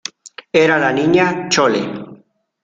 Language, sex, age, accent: Spanish, male, 19-29, México